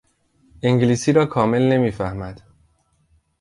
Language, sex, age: Persian, male, 40-49